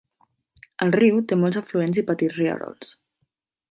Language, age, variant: Catalan, 19-29, Central